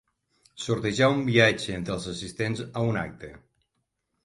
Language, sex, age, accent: Catalan, male, 50-59, occidental